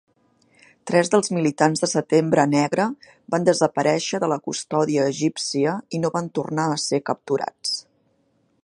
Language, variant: Catalan, Central